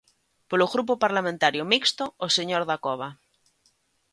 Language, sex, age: Galician, female, 30-39